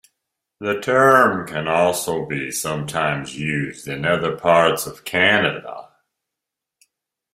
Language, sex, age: English, male, 60-69